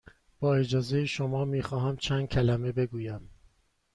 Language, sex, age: Persian, male, 30-39